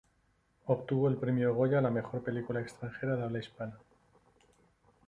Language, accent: Spanish, España: Centro-Sur peninsular (Madrid, Toledo, Castilla-La Mancha)